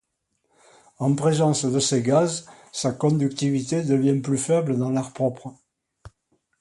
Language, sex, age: French, male, 70-79